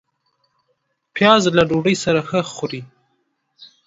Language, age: Pashto, 19-29